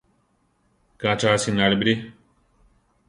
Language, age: Central Tarahumara, 30-39